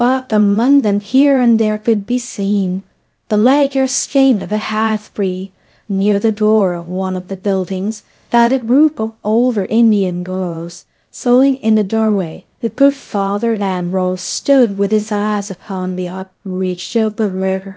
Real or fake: fake